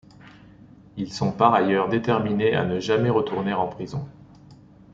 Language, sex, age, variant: French, male, 40-49, Français de métropole